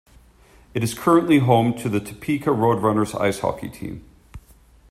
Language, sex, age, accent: English, male, 40-49, United States English